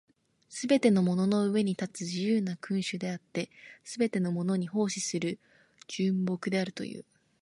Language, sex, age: Japanese, female, under 19